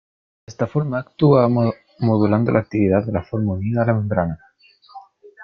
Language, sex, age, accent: Spanish, male, under 19, Chileno: Chile, Cuyo